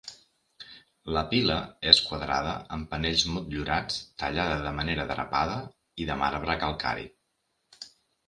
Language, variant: Catalan, Central